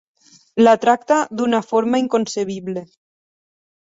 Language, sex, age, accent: Catalan, female, 30-39, valencià